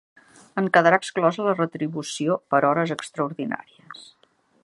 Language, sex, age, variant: Catalan, female, 50-59, Central